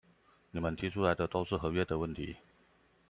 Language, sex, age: Chinese, male, 40-49